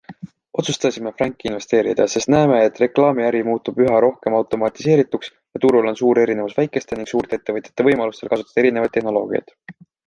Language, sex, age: Estonian, male, 19-29